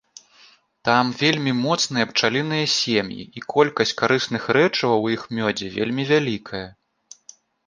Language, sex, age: Belarusian, male, 30-39